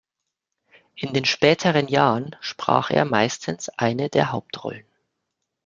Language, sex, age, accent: German, male, 30-39, Deutschland Deutsch